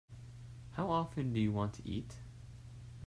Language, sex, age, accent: English, male, 19-29, United States English